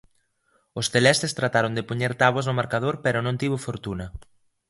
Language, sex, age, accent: Galician, male, under 19, Normativo (estándar)